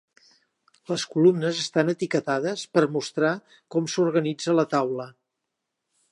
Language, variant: Catalan, Septentrional